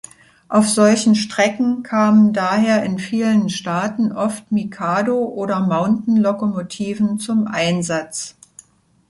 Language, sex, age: German, female, 60-69